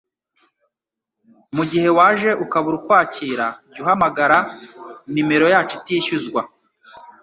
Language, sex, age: Kinyarwanda, male, 19-29